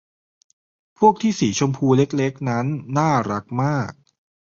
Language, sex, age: Thai, male, 30-39